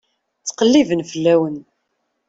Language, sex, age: Kabyle, female, 30-39